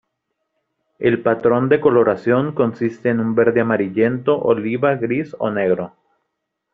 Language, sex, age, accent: Spanish, male, 19-29, México